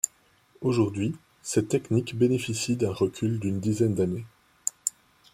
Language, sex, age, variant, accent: French, male, 19-29, Français d'Europe, Français de Belgique